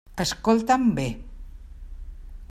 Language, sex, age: Catalan, female, 60-69